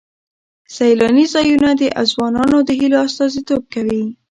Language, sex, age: Pashto, female, 40-49